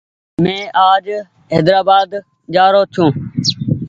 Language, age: Goaria, 19-29